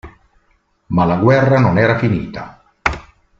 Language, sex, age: Italian, male, 50-59